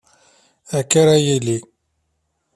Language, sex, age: Kabyle, male, 30-39